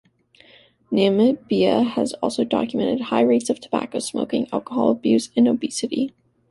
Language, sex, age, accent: English, female, 19-29, United States English